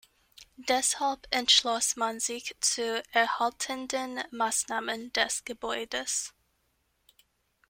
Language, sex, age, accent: German, female, 19-29, Amerikanisches Deutsch